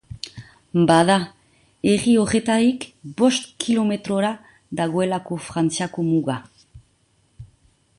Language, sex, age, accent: Basque, female, 40-49, Nafar-lapurtarra edo Zuberotarra (Lapurdi, Nafarroa Beherea, Zuberoa)